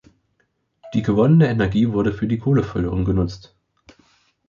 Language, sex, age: German, male, 19-29